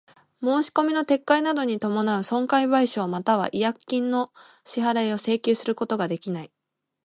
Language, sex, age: Japanese, female, 19-29